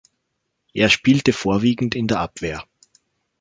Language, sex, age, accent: German, male, 30-39, Österreichisches Deutsch